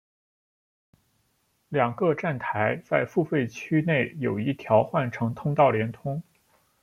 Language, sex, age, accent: Chinese, male, 19-29, 出生地：山东省